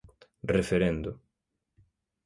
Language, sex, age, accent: Galician, male, 30-39, Normativo (estándar)